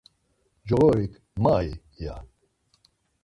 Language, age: Laz, 60-69